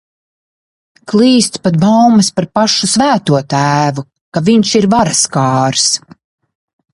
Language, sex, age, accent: Latvian, female, 40-49, bez akcenta